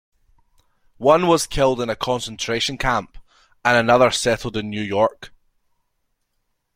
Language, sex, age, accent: English, male, 19-29, Scottish English